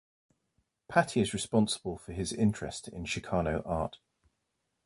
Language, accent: English, England English